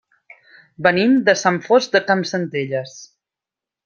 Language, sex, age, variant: Catalan, female, 50-59, Central